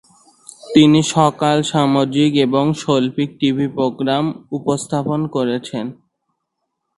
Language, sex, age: Bengali, male, 19-29